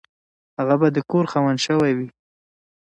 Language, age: Pashto, 19-29